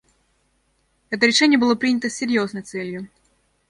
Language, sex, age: Russian, female, under 19